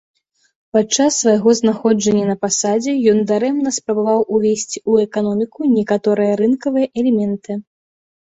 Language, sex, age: Belarusian, female, 30-39